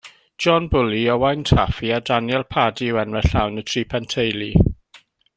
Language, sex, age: Welsh, male, 50-59